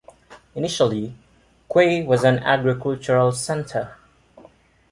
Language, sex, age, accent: English, male, 19-29, Filipino